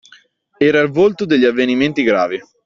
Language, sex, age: Italian, male, 19-29